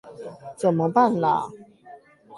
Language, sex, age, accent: Chinese, male, 30-39, 出生地：桃園市